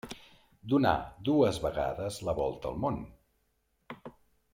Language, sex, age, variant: Catalan, male, 40-49, Central